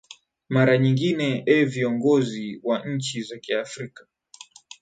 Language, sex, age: Swahili, male, 19-29